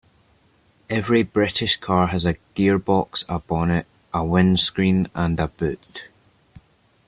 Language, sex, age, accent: English, male, under 19, Scottish English